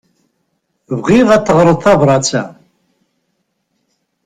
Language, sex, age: Kabyle, male, 50-59